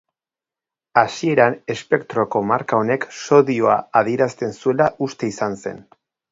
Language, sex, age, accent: Basque, male, 30-39, Erdialdekoa edo Nafarra (Gipuzkoa, Nafarroa)